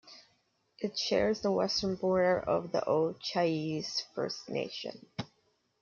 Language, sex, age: English, female, 19-29